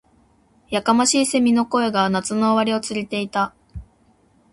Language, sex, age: Japanese, female, 19-29